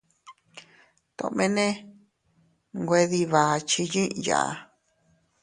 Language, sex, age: Teutila Cuicatec, female, 30-39